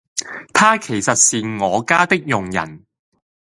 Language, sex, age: Cantonese, male, 30-39